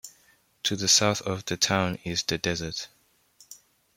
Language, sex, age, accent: English, male, under 19, Southern African (South Africa, Zimbabwe, Namibia)